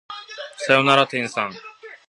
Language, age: Japanese, 19-29